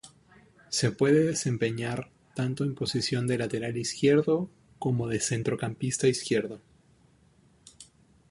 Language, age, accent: Spanish, 30-39, Andino-Pacífico: Colombia, Perú, Ecuador, oeste de Bolivia y Venezuela andina; Peru